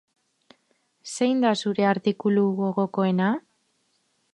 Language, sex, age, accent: Basque, female, 19-29, Mendebalekoa (Araba, Bizkaia, Gipuzkoako mendebaleko herri batzuk)